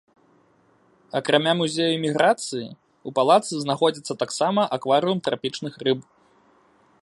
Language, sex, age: Belarusian, male, 19-29